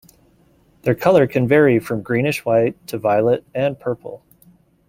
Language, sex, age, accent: English, male, 30-39, United States English